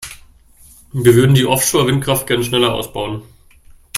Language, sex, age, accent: German, male, 19-29, Deutschland Deutsch